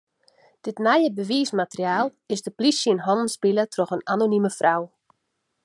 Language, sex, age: Western Frisian, female, 30-39